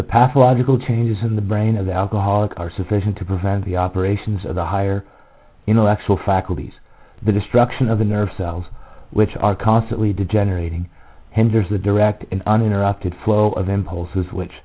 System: none